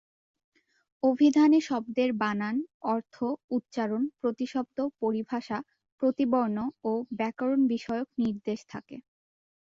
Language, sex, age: Bengali, female, under 19